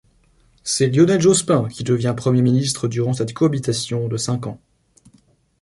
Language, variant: French, Français de métropole